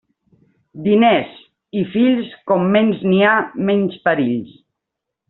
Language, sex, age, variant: Catalan, female, 50-59, Central